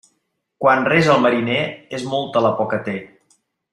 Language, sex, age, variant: Catalan, male, 50-59, Central